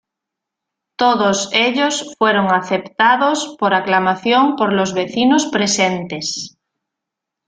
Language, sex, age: Spanish, female, 30-39